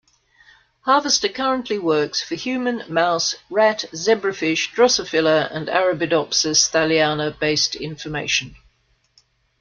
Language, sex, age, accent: English, female, 50-59, Australian English